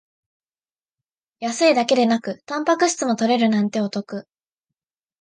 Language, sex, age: Japanese, female, 19-29